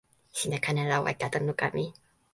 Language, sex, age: Toki Pona, female, 19-29